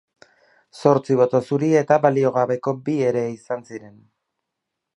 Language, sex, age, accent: Basque, male, 30-39, Mendebalekoa (Araba, Bizkaia, Gipuzkoako mendebaleko herri batzuk)